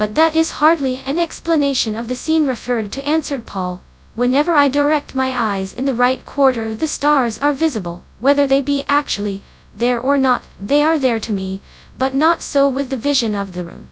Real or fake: fake